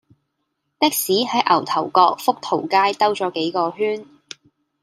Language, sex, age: Cantonese, female, 19-29